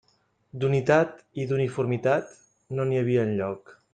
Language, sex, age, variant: Catalan, male, 30-39, Central